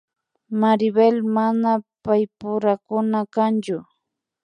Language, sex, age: Imbabura Highland Quichua, female, 30-39